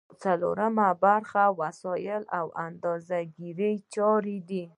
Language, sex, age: Pashto, female, 19-29